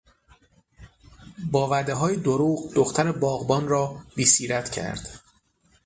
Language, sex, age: Persian, male, 30-39